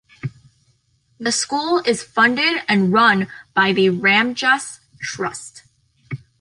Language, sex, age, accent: English, female, under 19, United States English